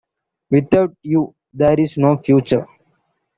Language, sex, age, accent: English, male, 19-29, India and South Asia (India, Pakistan, Sri Lanka)